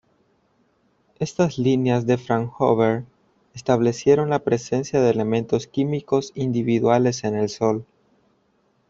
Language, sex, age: Spanish, male, 19-29